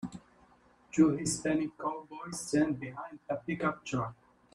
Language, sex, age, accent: English, male, 19-29, United States English